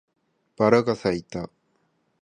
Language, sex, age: Japanese, male, 30-39